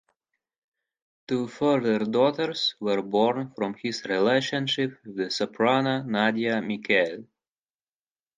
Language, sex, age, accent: English, male, 19-29, Russian